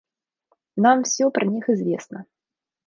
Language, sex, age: Russian, female, 19-29